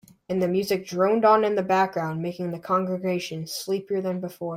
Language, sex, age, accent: English, male, under 19, United States English